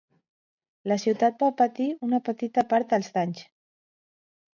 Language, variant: Catalan, Central